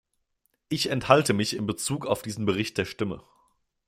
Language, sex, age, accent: German, male, 19-29, Deutschland Deutsch